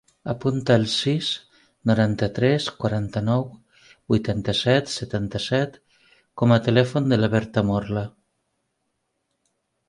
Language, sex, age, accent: Catalan, female, 40-49, valencià